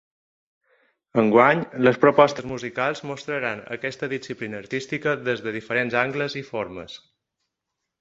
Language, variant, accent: Catalan, Balear, balear